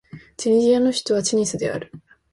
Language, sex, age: Japanese, female, 19-29